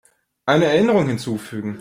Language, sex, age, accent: German, male, 30-39, Deutschland Deutsch